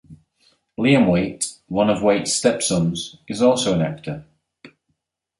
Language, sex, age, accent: English, male, 30-39, England English